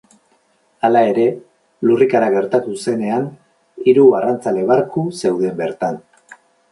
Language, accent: Basque, Mendebalekoa (Araba, Bizkaia, Gipuzkoako mendebaleko herri batzuk)